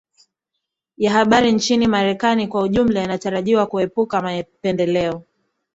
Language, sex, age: Swahili, female, 19-29